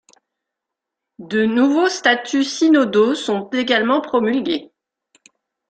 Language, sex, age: French, female, 30-39